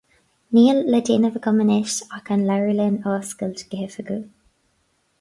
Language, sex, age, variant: Irish, female, 19-29, Gaeilge na Mumhan